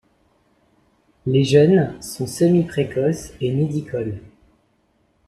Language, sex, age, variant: French, male, 19-29, Français de métropole